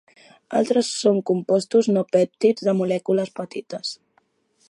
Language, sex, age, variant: Catalan, female, 19-29, Central